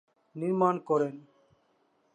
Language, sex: Bengali, male